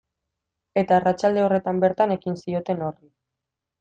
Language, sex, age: Basque, female, 19-29